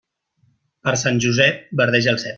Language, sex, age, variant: Catalan, male, 30-39, Central